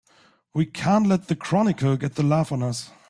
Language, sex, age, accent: English, male, 19-29, United States English